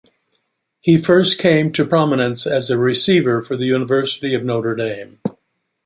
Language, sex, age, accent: English, male, 80-89, United States English